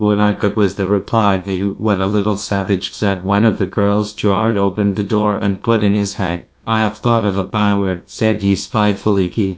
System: TTS, GlowTTS